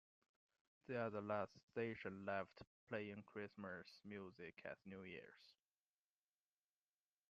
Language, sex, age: English, male, 30-39